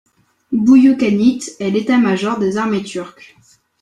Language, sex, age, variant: French, male, under 19, Français de métropole